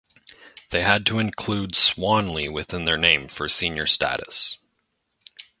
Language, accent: English, United States English